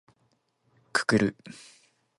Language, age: Japanese, 19-29